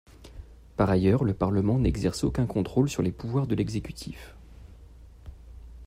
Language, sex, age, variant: French, male, 30-39, Français de métropole